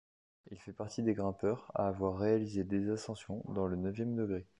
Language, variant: French, Français de métropole